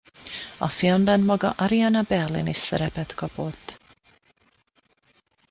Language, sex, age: Hungarian, female, 30-39